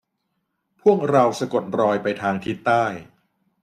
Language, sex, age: Thai, male, 30-39